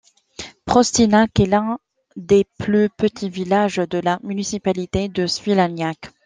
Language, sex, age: French, female, 30-39